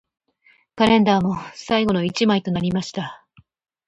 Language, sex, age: Japanese, female, 40-49